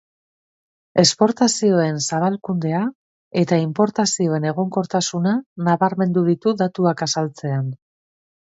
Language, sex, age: Basque, female, 40-49